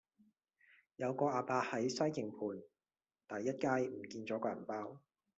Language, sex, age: Cantonese, male, 40-49